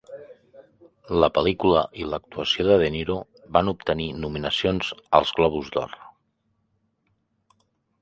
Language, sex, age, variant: Catalan, male, 40-49, Central